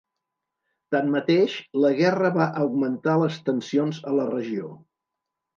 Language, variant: Catalan, Septentrional